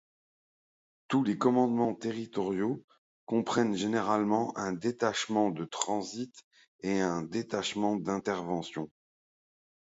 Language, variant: French, Français de métropole